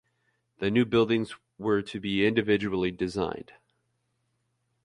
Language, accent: English, United States English